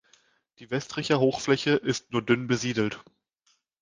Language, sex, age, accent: German, male, 19-29, Deutschland Deutsch